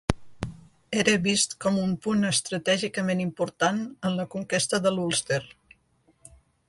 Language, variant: Catalan, Central